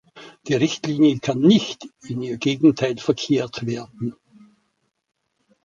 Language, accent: German, Österreichisches Deutsch